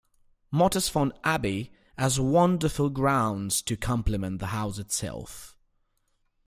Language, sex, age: English, male, 30-39